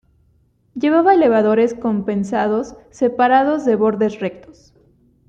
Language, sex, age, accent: Spanish, female, 19-29, México